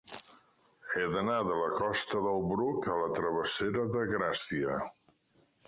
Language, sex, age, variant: Catalan, male, 60-69, Central